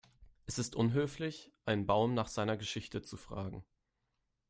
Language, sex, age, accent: German, male, 19-29, Deutschland Deutsch